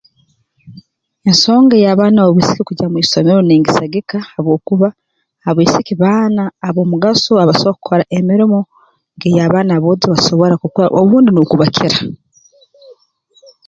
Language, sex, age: Tooro, female, 30-39